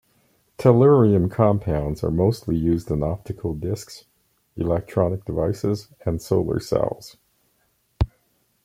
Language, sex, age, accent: English, male, 60-69, Canadian English